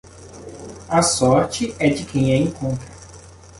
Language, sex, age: Portuguese, male, 19-29